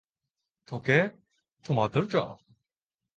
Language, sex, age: Japanese, male, 19-29